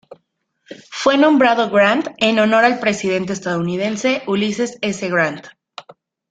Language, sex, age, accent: Spanish, female, 19-29, México